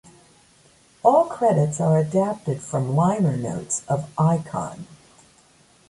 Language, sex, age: English, female, 60-69